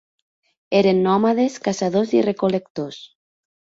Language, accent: Catalan, central; nord-occidental